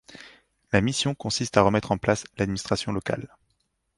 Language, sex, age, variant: French, male, 30-39, Français de métropole